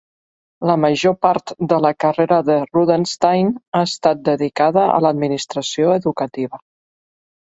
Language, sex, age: Catalan, female, 50-59